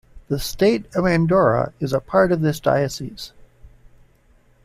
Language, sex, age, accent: English, male, 60-69, United States English